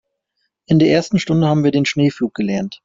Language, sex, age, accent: German, male, 30-39, Deutschland Deutsch